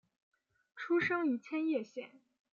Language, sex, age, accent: Chinese, female, 19-29, 出生地：黑龙江省